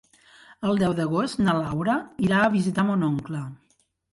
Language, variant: Catalan, Central